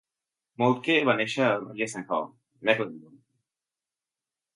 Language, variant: Catalan, Central